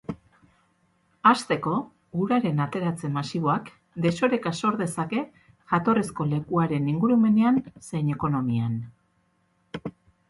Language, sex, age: Basque, female, 40-49